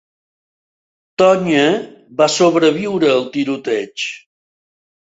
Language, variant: Catalan, Central